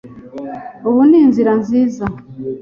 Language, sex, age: Kinyarwanda, female, 40-49